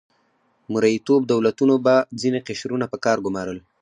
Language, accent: Pashto, معیاري پښتو